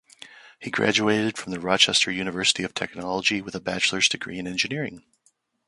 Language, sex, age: English, male, 40-49